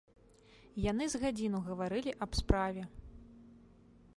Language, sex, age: Belarusian, female, 19-29